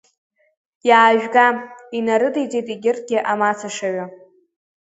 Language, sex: Abkhazian, female